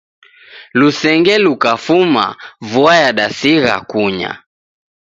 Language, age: Taita, 19-29